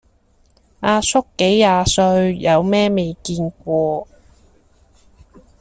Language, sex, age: Cantonese, female, 30-39